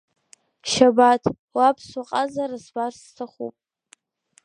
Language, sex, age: Abkhazian, female, under 19